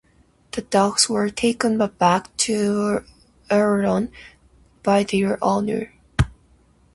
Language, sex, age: English, female, 19-29